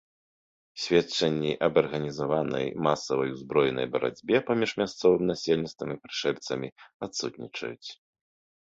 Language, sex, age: Belarusian, male, 30-39